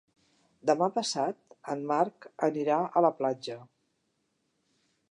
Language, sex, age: Catalan, female, 60-69